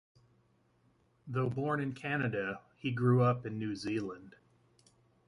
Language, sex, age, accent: English, male, 30-39, United States English